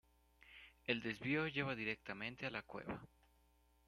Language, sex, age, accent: Spanish, male, under 19, México